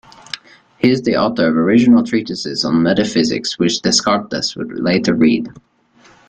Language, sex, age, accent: English, male, under 19, Canadian English